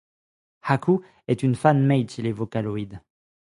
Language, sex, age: French, male, 30-39